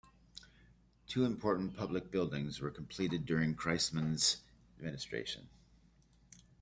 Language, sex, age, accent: English, male, 50-59, United States English